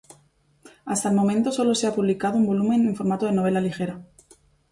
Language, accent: Spanish, España: Sur peninsular (Andalucia, Extremadura, Murcia)